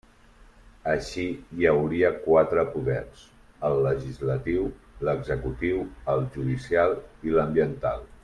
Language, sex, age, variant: Catalan, male, 40-49, Central